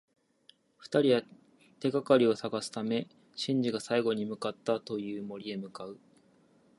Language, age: Japanese, 19-29